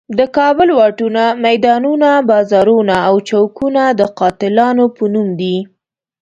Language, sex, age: Pashto, female, 19-29